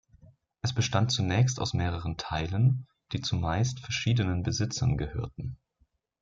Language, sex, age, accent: German, male, 19-29, Deutschland Deutsch